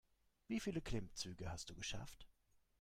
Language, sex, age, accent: German, male, 30-39, Deutschland Deutsch